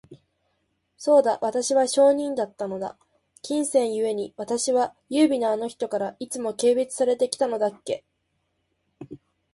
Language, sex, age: Japanese, female, under 19